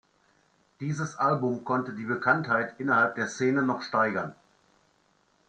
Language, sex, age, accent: German, male, 50-59, Deutschland Deutsch